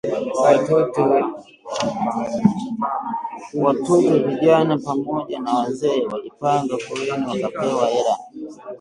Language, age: Swahili, 19-29